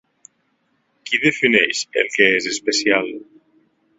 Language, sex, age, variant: Catalan, male, 19-29, Nord-Occidental